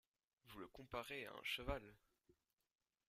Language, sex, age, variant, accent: French, male, under 19, Français d'Europe, Français de Suisse